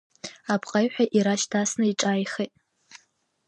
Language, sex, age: Abkhazian, female, under 19